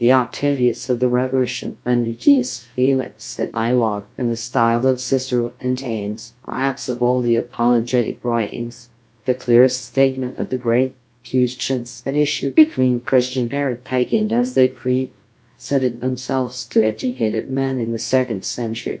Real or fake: fake